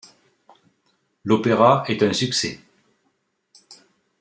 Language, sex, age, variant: French, male, 60-69, Français de métropole